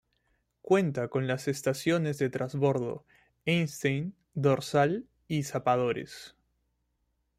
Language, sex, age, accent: Spanish, male, 30-39, Andino-Pacífico: Colombia, Perú, Ecuador, oeste de Bolivia y Venezuela andina